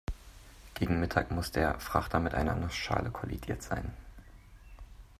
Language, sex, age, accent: German, male, 19-29, Deutschland Deutsch